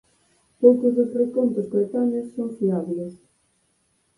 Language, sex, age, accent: Galician, female, 30-39, Normativo (estándar)